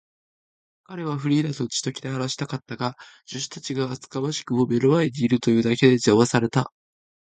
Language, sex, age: Japanese, male, 19-29